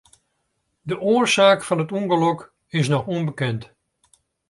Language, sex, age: Western Frisian, male, 70-79